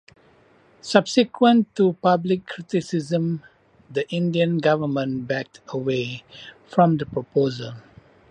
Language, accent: English, Malaysian English